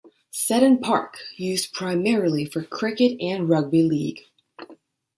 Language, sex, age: English, female, 19-29